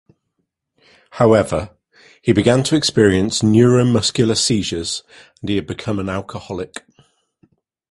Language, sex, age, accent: English, male, 40-49, England English